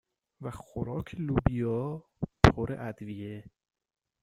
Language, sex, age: Persian, male, 30-39